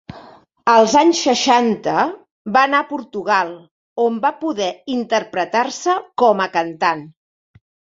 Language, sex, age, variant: Catalan, female, 50-59, Central